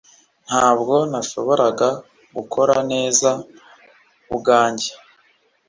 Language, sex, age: Kinyarwanda, male, 40-49